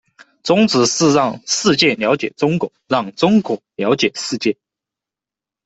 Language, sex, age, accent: Chinese, male, under 19, 出生地：四川省